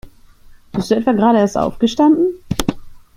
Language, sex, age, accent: German, female, 30-39, Deutschland Deutsch